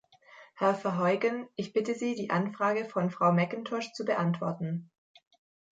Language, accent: German, Deutschland Deutsch